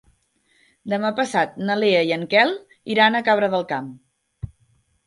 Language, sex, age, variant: Catalan, female, 19-29, Central